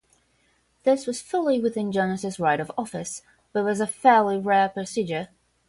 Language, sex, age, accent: English, female, 19-29, United States English; England English